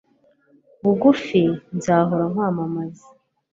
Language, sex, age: Kinyarwanda, female, 19-29